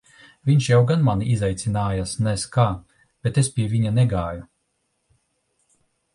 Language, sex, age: Latvian, male, 40-49